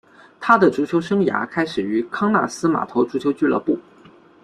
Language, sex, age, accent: Chinese, male, 19-29, 出生地：广东省